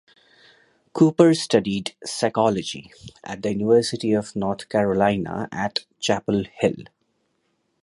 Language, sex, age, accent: English, male, 30-39, India and South Asia (India, Pakistan, Sri Lanka)